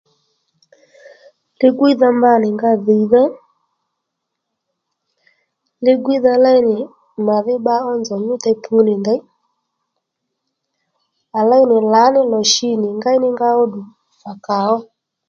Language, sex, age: Lendu, female, 30-39